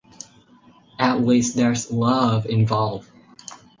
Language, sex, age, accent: English, male, under 19, United States English